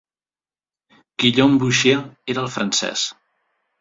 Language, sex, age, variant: Catalan, male, 30-39, Central